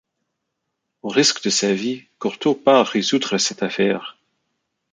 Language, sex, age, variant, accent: French, male, 30-39, Français d'Amérique du Nord, Français du Canada